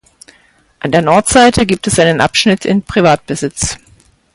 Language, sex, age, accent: German, female, 50-59, Deutschland Deutsch